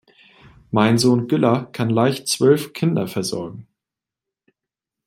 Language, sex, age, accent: German, male, 19-29, Deutschland Deutsch